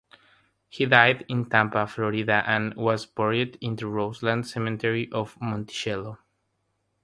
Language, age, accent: English, 19-29, United States English; India and South Asia (India, Pakistan, Sri Lanka)